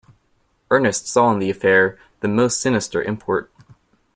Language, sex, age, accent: English, male, 19-29, United States English